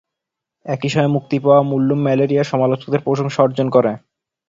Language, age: Bengali, under 19